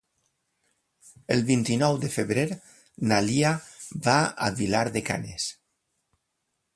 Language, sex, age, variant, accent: Catalan, male, 60-69, Valencià central, valencià